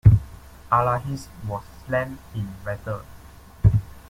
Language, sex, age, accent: English, male, 19-29, Malaysian English